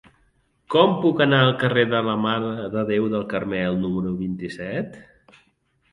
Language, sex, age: Catalan, male, 40-49